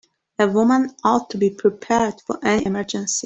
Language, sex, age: English, female, 19-29